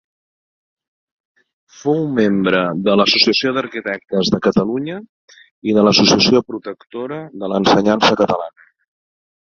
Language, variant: Catalan, Central